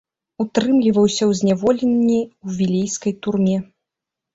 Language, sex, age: Belarusian, female, 30-39